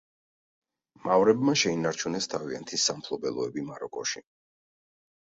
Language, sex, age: Georgian, male, 40-49